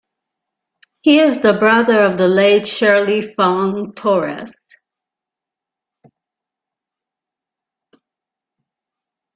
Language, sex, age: English, female, 50-59